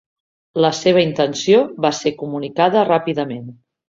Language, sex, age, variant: Catalan, female, 40-49, Central